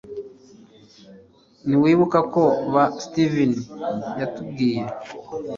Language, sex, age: Kinyarwanda, male, 30-39